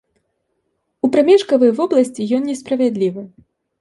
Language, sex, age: Belarusian, female, 19-29